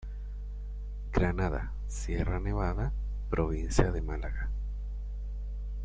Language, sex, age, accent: Spanish, male, 30-39, América central